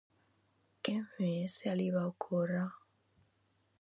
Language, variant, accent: Catalan, Central, central